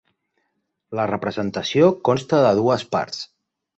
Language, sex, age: Catalan, male, 30-39